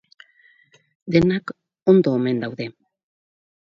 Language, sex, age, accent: Basque, female, 60-69, Mendebalekoa (Araba, Bizkaia, Gipuzkoako mendebaleko herri batzuk)